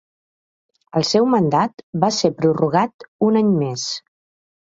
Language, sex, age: Catalan, female, 40-49